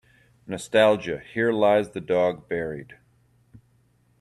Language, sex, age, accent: English, male, 50-59, United States English